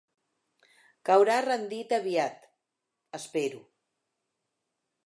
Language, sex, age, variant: Catalan, female, 50-59, Central